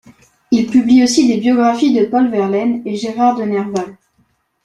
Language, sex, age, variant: French, male, under 19, Français de métropole